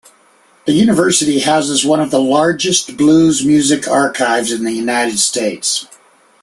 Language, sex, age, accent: English, male, 50-59, United States English